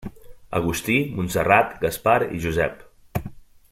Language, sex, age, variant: Catalan, male, 30-39, Central